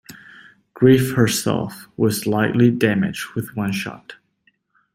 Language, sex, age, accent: English, male, 19-29, United States English